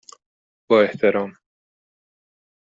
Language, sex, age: Persian, male, 30-39